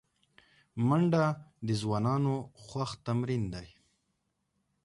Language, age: Pashto, 19-29